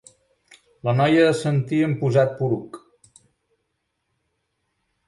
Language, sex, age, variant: Catalan, male, 40-49, Central